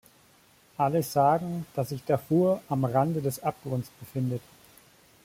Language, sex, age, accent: German, male, 30-39, Deutschland Deutsch